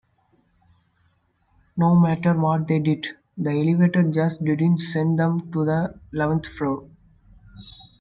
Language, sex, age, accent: English, male, 19-29, India and South Asia (India, Pakistan, Sri Lanka)